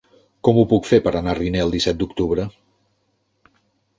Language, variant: Catalan, Central